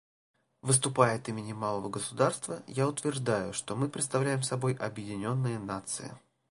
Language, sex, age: Russian, male, 30-39